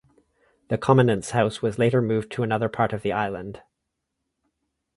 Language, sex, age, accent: English, male, 40-49, Canadian English